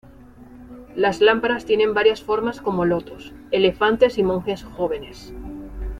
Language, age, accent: Spanish, 40-49, España: Norte peninsular (Asturias, Castilla y León, Cantabria, País Vasco, Navarra, Aragón, La Rioja, Guadalajara, Cuenca)